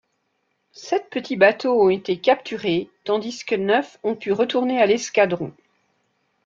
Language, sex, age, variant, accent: French, female, 50-59, Français d'Europe, Français de Suisse